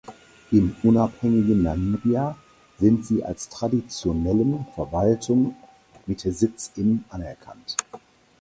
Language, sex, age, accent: German, male, 60-69, Deutschland Deutsch